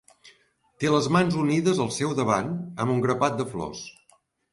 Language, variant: Catalan, Central